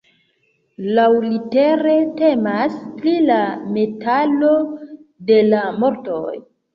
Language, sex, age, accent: Esperanto, female, 19-29, Internacia